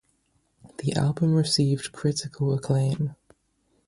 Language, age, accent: English, 19-29, England English